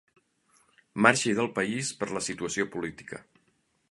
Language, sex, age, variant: Catalan, male, 60-69, Central